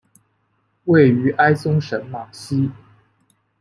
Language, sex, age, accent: Chinese, male, 19-29, 出生地：江苏省